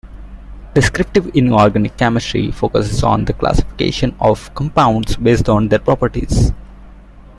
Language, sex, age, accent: English, male, 19-29, India and South Asia (India, Pakistan, Sri Lanka)